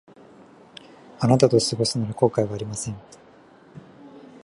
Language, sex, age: Japanese, male, 19-29